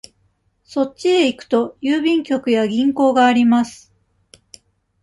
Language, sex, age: Japanese, female, 40-49